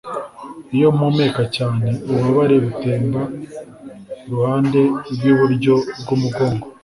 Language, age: Kinyarwanda, 19-29